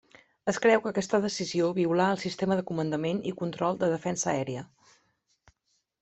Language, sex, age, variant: Catalan, female, 30-39, Central